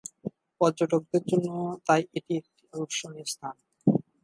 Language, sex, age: Bengali, male, 19-29